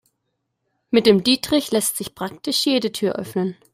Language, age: German, 19-29